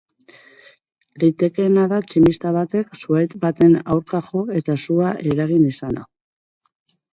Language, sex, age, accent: Basque, female, 40-49, Mendebalekoa (Araba, Bizkaia, Gipuzkoako mendebaleko herri batzuk)